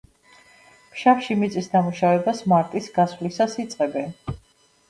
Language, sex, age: Georgian, female, 50-59